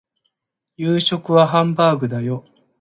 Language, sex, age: Japanese, male, 40-49